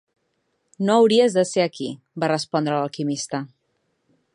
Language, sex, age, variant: Catalan, female, 19-29, Central